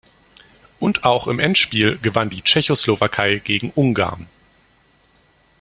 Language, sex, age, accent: German, male, 19-29, Deutschland Deutsch